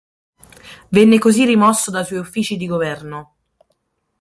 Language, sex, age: Italian, male, 30-39